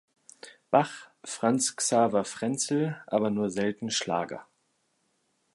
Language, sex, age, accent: German, male, 30-39, Deutschland Deutsch